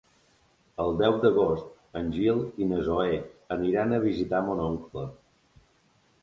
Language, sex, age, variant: Catalan, male, 30-39, Balear